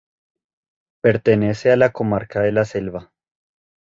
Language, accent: Spanish, Andino-Pacífico: Colombia, Perú, Ecuador, oeste de Bolivia y Venezuela andina